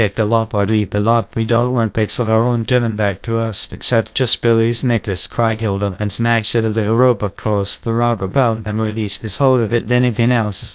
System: TTS, GlowTTS